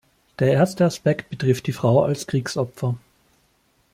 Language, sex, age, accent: German, male, 30-39, Österreichisches Deutsch